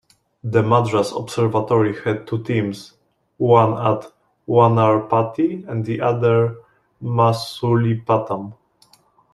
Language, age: English, 30-39